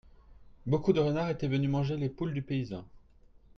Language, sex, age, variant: French, male, 30-39, Français de métropole